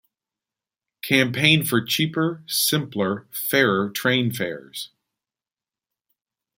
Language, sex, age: English, male, 50-59